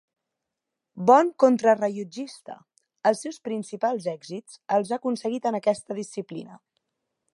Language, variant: Catalan, Central